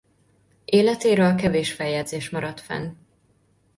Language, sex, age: Hungarian, female, 19-29